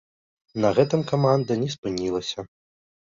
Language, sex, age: Belarusian, male, 19-29